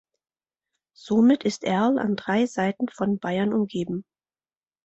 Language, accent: German, Deutschland Deutsch